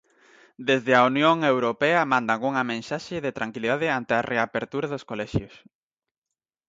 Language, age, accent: Galician, 19-29, Atlántico (seseo e gheada); Normativo (estándar)